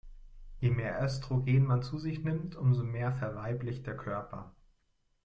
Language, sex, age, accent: German, male, 19-29, Deutschland Deutsch